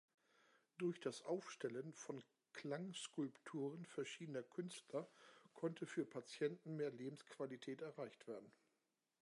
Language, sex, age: German, male, 40-49